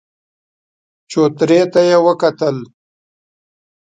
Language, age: Pashto, 40-49